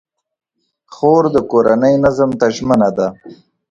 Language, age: Pashto, 19-29